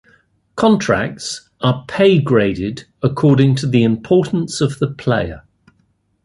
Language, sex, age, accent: English, male, 60-69, England English